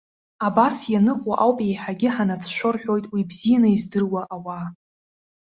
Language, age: Abkhazian, 19-29